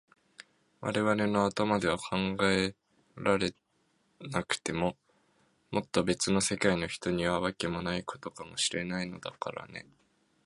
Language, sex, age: Japanese, male, 19-29